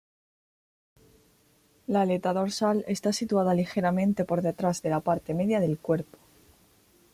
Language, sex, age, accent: Spanish, female, 19-29, España: Sur peninsular (Andalucia, Extremadura, Murcia)